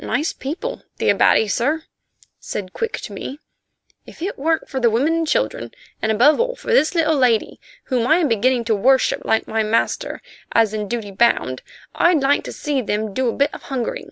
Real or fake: real